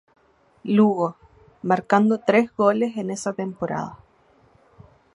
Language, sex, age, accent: Spanish, female, 19-29, Chileno: Chile, Cuyo